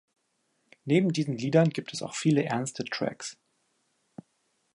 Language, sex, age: German, male, 19-29